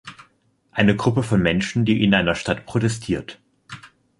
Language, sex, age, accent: German, male, 19-29, Deutschland Deutsch